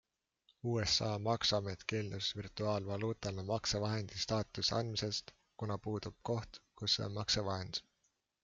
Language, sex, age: Estonian, male, 19-29